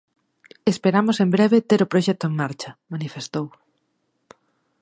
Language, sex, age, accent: Galician, female, 30-39, Normativo (estándar)